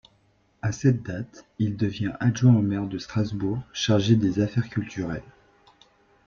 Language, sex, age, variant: French, male, 19-29, Français de métropole